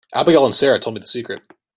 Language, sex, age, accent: English, male, 19-29, United States English